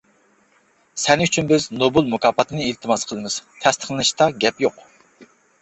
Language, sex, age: Uyghur, male, 40-49